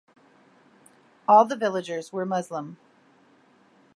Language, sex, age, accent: English, female, 40-49, United States English